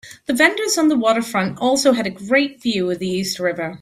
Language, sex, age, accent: English, female, 40-49, United States English